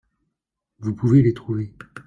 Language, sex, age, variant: French, male, 50-59, Français de métropole